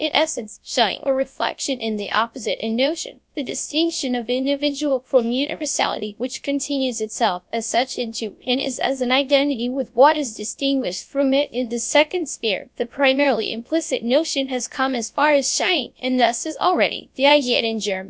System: TTS, GradTTS